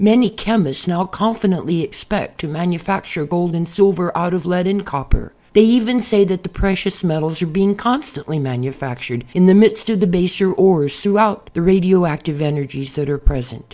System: none